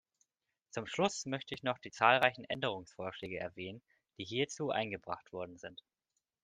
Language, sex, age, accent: German, male, 19-29, Deutschland Deutsch